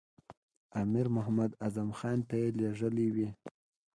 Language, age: Pashto, 19-29